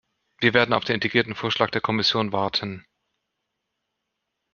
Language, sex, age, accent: German, male, 40-49, Deutschland Deutsch